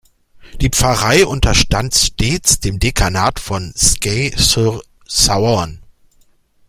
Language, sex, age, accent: German, male, 40-49, Deutschland Deutsch